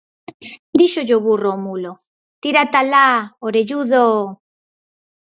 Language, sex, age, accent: Galician, female, 50-59, Normativo (estándar)